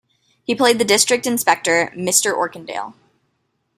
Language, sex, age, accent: English, female, 19-29, United States English